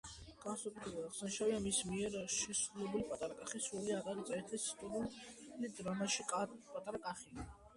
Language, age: Georgian, 90+